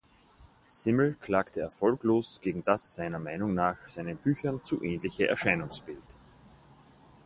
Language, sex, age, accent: German, male, 50-59, Österreichisches Deutsch